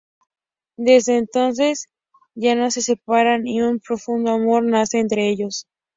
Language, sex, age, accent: Spanish, female, under 19, México